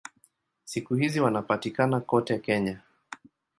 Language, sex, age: Swahili, male, 30-39